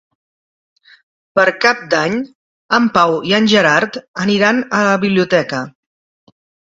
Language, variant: Catalan, Central